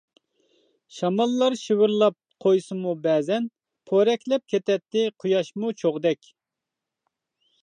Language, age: Uyghur, 40-49